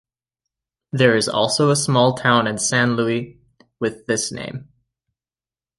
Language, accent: English, United States English